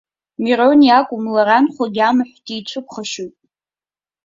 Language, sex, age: Abkhazian, female, under 19